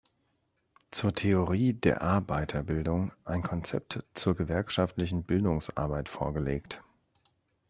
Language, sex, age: German, male, 30-39